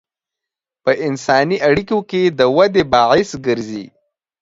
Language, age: Pashto, 19-29